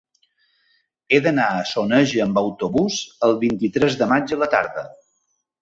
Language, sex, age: Catalan, male, 40-49